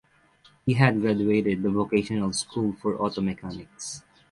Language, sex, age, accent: English, male, 30-39, United States English; Filipino